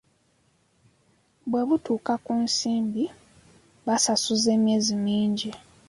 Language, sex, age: Ganda, female, 19-29